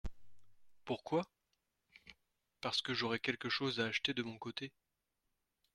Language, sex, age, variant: French, male, 19-29, Français de métropole